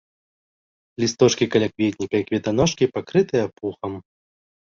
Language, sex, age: Belarusian, male, 19-29